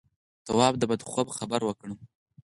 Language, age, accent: Pashto, 19-29, کندهاری لهجه